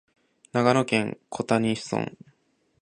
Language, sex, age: Japanese, male, 19-29